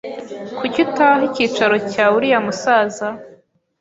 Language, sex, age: Kinyarwanda, female, 19-29